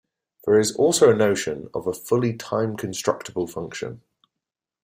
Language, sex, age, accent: English, male, 19-29, England English